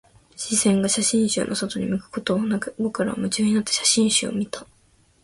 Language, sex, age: Japanese, female, under 19